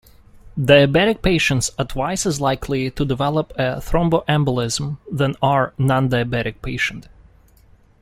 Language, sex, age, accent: English, male, 19-29, United States English